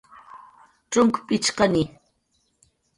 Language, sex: Jaqaru, female